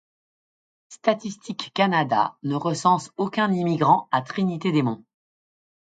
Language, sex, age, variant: French, female, 40-49, Français de métropole